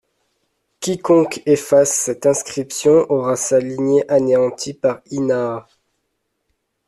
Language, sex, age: French, male, 19-29